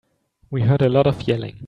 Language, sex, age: English, male, 19-29